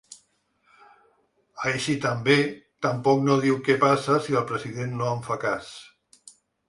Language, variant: Catalan, Central